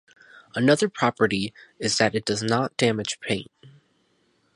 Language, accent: English, United States English